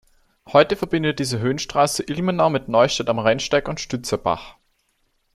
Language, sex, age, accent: German, male, 19-29, Österreichisches Deutsch